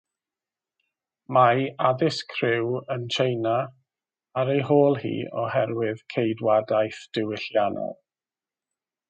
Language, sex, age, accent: Welsh, male, 30-39, Y Deyrnas Unedig Cymraeg